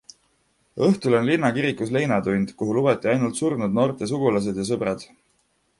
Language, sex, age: Estonian, male, 19-29